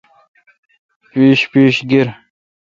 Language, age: Kalkoti, 19-29